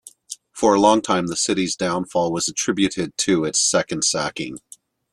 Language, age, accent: English, 40-49, United States English